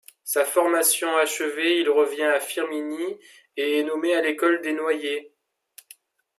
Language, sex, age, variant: French, male, 30-39, Français de métropole